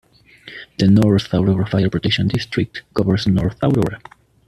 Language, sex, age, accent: English, male, 19-29, United States English